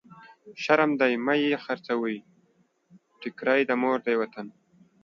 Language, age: Pashto, 19-29